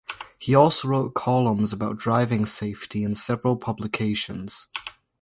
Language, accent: English, Canadian English